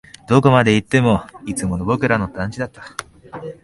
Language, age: Japanese, 19-29